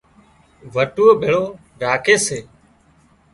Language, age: Wadiyara Koli, 30-39